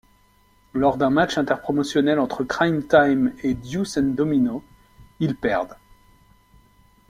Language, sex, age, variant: French, male, 40-49, Français de métropole